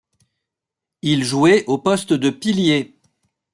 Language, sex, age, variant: French, male, 50-59, Français de métropole